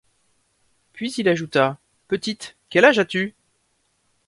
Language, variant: French, Français de métropole